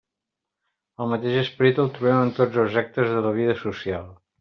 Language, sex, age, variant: Catalan, male, 50-59, Central